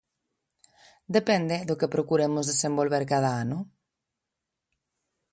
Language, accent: Galician, Normativo (estándar)